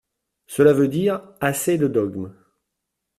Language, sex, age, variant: French, male, 50-59, Français de métropole